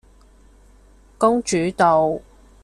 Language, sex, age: Cantonese, female, 30-39